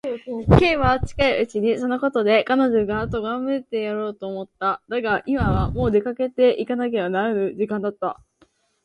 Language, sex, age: Japanese, female, 19-29